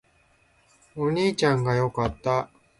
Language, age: Japanese, 40-49